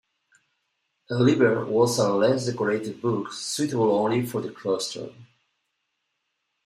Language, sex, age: English, male, 50-59